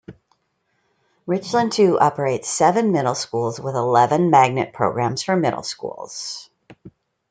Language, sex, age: English, female, 50-59